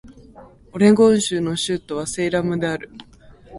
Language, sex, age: Japanese, female, under 19